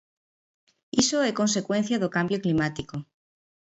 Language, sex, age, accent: Galician, female, 40-49, Central (gheada)